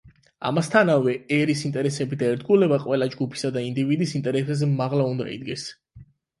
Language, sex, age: Georgian, male, 30-39